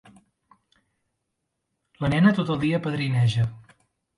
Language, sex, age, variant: Catalan, male, 30-39, Central